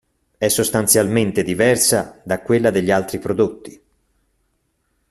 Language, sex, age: Italian, male, 40-49